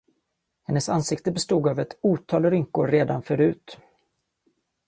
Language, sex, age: Swedish, male, 40-49